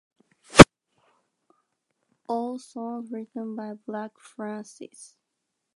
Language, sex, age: English, female, 19-29